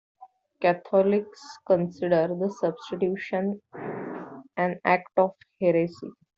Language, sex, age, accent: English, female, 30-39, India and South Asia (India, Pakistan, Sri Lanka)